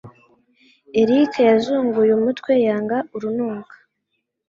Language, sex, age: Kinyarwanda, female, 19-29